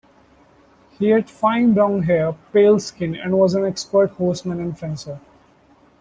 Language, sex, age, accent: English, male, 19-29, India and South Asia (India, Pakistan, Sri Lanka)